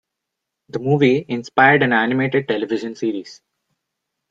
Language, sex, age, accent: English, male, 19-29, India and South Asia (India, Pakistan, Sri Lanka)